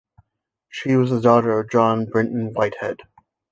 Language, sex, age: English, male, 30-39